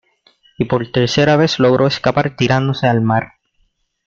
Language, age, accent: Spanish, 90+, Caribe: Cuba, Venezuela, Puerto Rico, República Dominicana, Panamá, Colombia caribeña, México caribeño, Costa del golfo de México